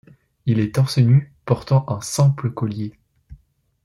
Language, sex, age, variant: French, male, under 19, Français de métropole